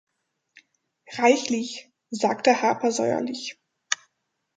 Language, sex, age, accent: German, female, 30-39, Deutschland Deutsch